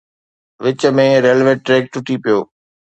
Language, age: Sindhi, 40-49